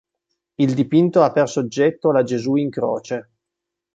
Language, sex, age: Italian, male, 50-59